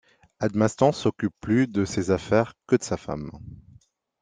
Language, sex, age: French, male, 30-39